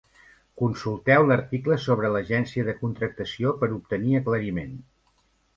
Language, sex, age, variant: Catalan, male, 50-59, Central